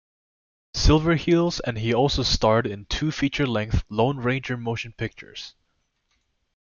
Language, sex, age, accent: English, male, 19-29, United States English